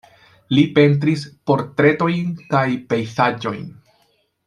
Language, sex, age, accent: Esperanto, male, 19-29, Internacia